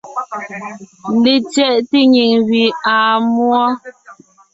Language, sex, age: Ngiemboon, female, 30-39